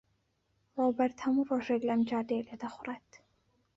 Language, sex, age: Central Kurdish, female, 19-29